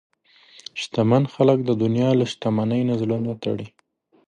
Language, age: Pashto, 19-29